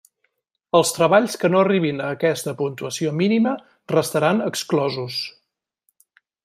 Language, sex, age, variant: Catalan, male, 50-59, Central